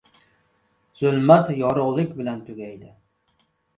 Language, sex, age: Uzbek, male, 30-39